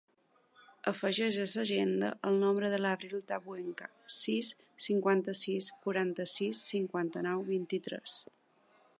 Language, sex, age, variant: Catalan, female, 30-39, Balear